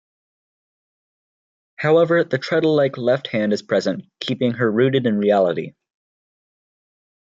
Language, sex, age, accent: English, male, under 19, United States English